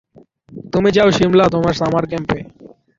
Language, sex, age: Bengali, male, under 19